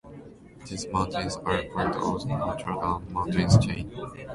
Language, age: English, 19-29